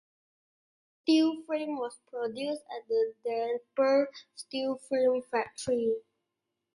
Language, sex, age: English, male, under 19